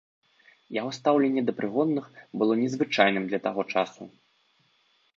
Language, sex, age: Belarusian, male, 19-29